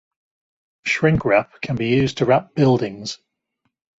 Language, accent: English, England English